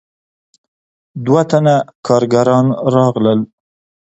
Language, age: Pashto, 30-39